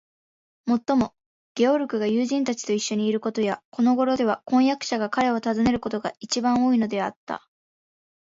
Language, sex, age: Japanese, female, 19-29